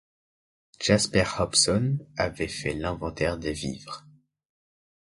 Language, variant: French, Français de métropole